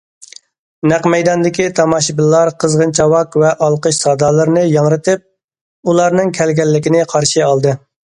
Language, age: Uyghur, 30-39